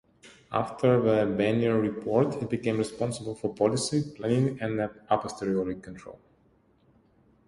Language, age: English, 40-49